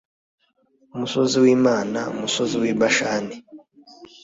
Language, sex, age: Kinyarwanda, male, 19-29